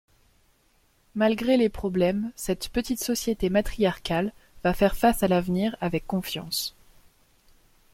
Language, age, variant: French, 19-29, Français de métropole